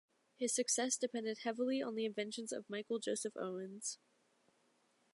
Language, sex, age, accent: English, female, under 19, United States English